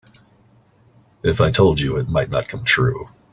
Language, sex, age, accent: English, male, 40-49, United States English